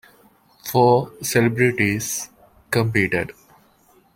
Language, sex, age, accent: English, male, 19-29, England English